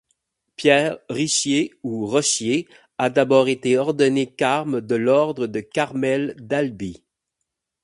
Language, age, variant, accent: French, 30-39, Français d'Amérique du Nord, Français du Canada